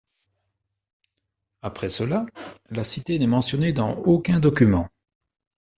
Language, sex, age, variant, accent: French, male, 50-59, Français d'Europe, Français de Belgique